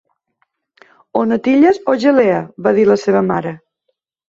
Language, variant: Catalan, Septentrional